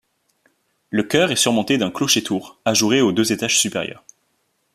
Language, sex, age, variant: French, male, 19-29, Français de métropole